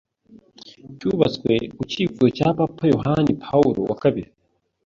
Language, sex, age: Kinyarwanda, male, 19-29